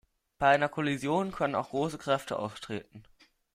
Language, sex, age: German, male, under 19